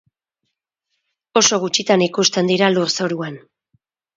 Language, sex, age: Basque, female, 40-49